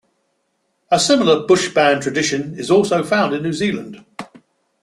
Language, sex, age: English, male, 60-69